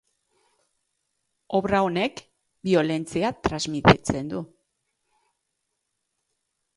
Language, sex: Basque, female